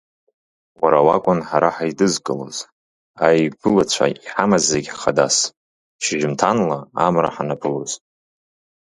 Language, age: Abkhazian, 19-29